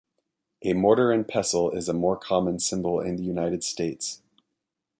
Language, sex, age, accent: English, male, 30-39, United States English